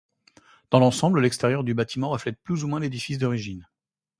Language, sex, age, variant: French, male, 40-49, Français de métropole